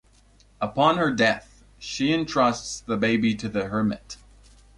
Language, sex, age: English, male, 19-29